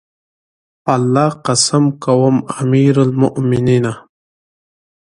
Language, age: Pashto, 30-39